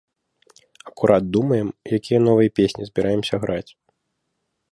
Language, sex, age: Belarusian, male, 19-29